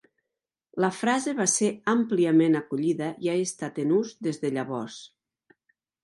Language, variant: Catalan, Nord-Occidental